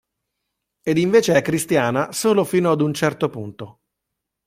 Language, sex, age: Italian, male, 40-49